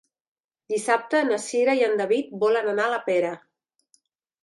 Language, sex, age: Catalan, female, 50-59